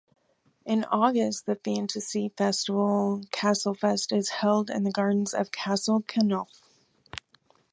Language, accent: English, United States English